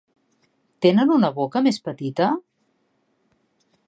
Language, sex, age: Catalan, female, 40-49